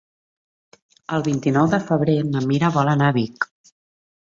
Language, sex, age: Catalan, female, 30-39